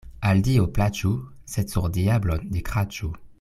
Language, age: Esperanto, 19-29